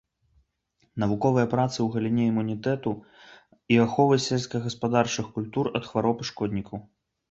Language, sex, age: Belarusian, male, 19-29